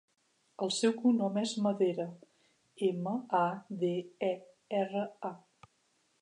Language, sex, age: Catalan, female, 40-49